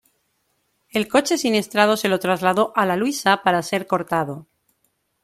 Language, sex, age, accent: Spanish, male, 40-49, España: Norte peninsular (Asturias, Castilla y León, Cantabria, País Vasco, Navarra, Aragón, La Rioja, Guadalajara, Cuenca)